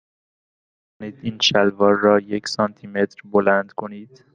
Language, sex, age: Persian, male, 19-29